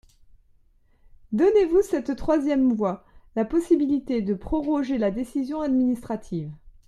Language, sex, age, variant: French, male, 30-39, Français de métropole